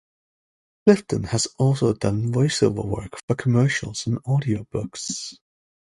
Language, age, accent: English, 19-29, United States English